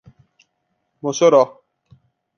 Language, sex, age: Portuguese, male, 30-39